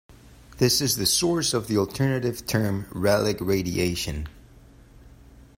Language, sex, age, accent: English, male, 19-29, United States English